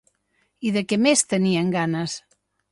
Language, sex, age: Catalan, female, 50-59